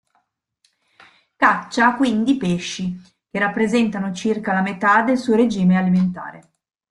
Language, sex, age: Italian, female, 40-49